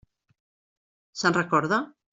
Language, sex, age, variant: Catalan, female, 50-59, Central